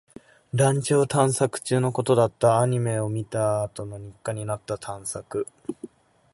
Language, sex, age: Japanese, male, 19-29